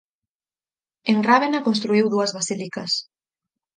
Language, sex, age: Galician, female, 19-29